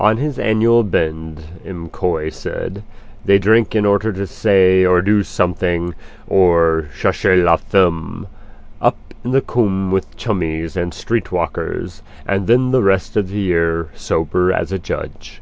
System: none